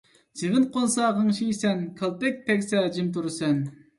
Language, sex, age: Uyghur, male, 30-39